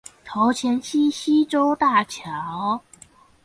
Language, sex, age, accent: Chinese, female, under 19, 出生地：新北市